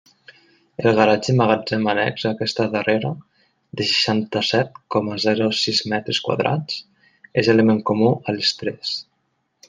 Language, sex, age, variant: Catalan, male, 19-29, Nord-Occidental